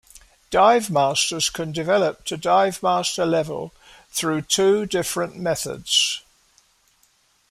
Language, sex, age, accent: English, male, 70-79, England English